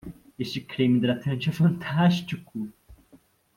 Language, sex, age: Portuguese, male, 19-29